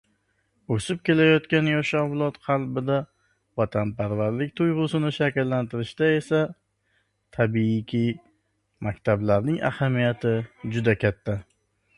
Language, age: Uzbek, 30-39